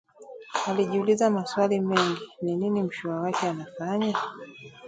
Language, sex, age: Swahili, female, 40-49